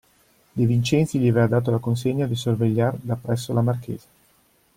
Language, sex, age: Italian, male, 40-49